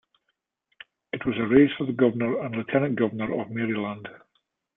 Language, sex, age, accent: English, male, 50-59, Scottish English